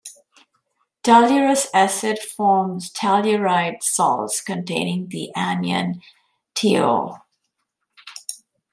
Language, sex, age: English, female, 50-59